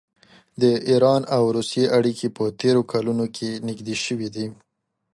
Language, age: Pashto, 19-29